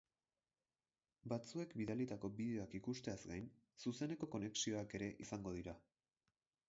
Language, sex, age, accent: Basque, male, 19-29, Erdialdekoa edo Nafarra (Gipuzkoa, Nafarroa)